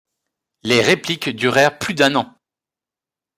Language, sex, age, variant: French, male, 40-49, Français de métropole